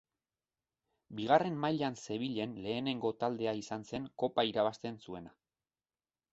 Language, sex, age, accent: Basque, male, 40-49, Mendebalekoa (Araba, Bizkaia, Gipuzkoako mendebaleko herri batzuk)